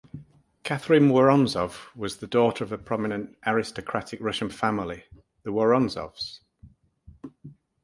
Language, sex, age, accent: English, male, 60-69, England English